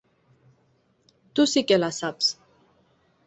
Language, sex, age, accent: Catalan, female, 19-29, Lleidatà